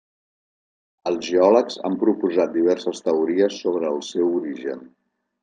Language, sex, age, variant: Catalan, male, 60-69, Central